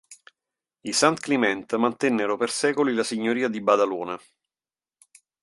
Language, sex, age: Italian, male, 50-59